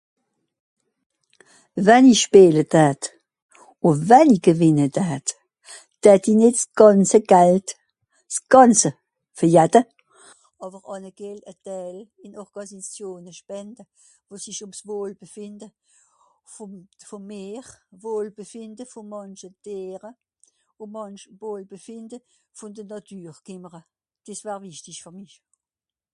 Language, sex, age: Swiss German, female, 60-69